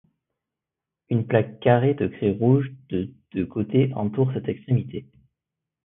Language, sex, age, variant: French, male, 19-29, Français de métropole